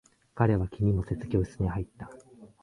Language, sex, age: Japanese, male, 19-29